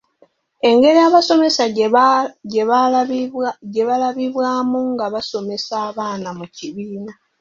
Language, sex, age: Ganda, female, 19-29